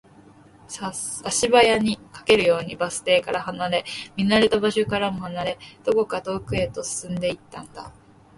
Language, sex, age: Japanese, female, under 19